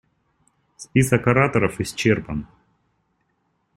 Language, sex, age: Russian, male, 19-29